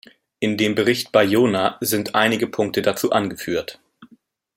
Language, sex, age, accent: German, male, 30-39, Deutschland Deutsch